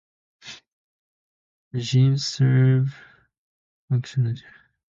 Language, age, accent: English, under 19, United States English